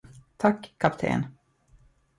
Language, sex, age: Swedish, male, 30-39